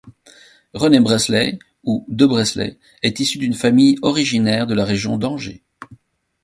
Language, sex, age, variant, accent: French, male, 40-49, Français d'Europe, Français de Belgique